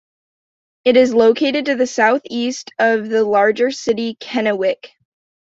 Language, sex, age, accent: English, female, under 19, United States English